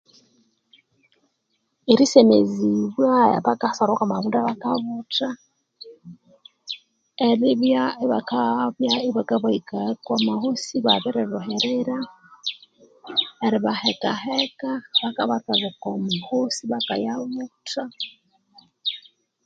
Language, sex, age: Konzo, female, 40-49